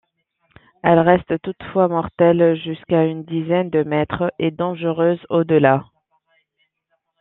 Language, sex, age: French, female, 19-29